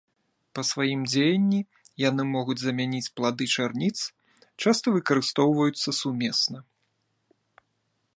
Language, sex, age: Belarusian, male, 40-49